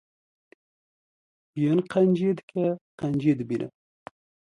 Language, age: Kurdish, 30-39